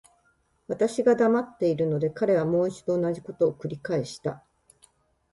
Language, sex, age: Japanese, female, 50-59